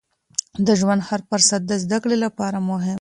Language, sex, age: Pashto, female, 19-29